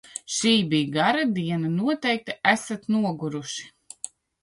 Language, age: Latvian, 30-39